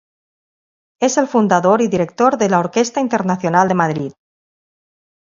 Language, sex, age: Spanish, female, 40-49